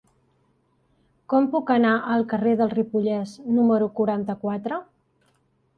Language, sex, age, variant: Catalan, female, 40-49, Central